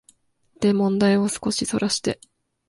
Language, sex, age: Japanese, female, 19-29